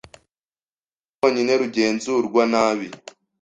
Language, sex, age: Kinyarwanda, male, 19-29